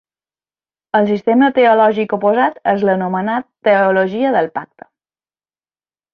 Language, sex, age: Catalan, female, 30-39